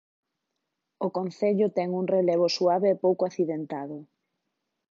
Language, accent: Galician, Normativo (estándar)